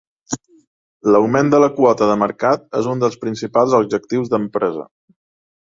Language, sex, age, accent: Catalan, female, 30-39, valencià